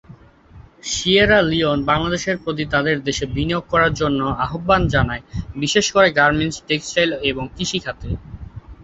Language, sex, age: Bengali, male, under 19